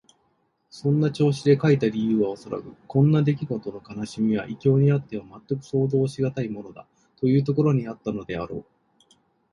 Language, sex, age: Japanese, male, 40-49